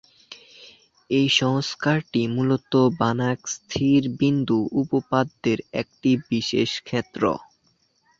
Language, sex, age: Bengali, male, under 19